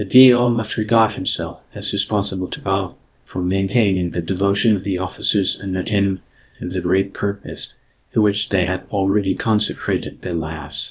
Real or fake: fake